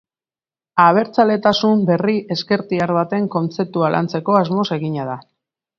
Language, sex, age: Basque, female, 50-59